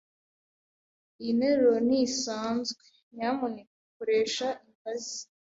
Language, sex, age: Kinyarwanda, female, 19-29